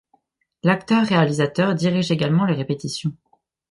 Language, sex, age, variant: French, male, under 19, Français de métropole